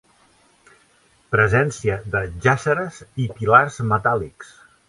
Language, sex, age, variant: Catalan, male, 60-69, Central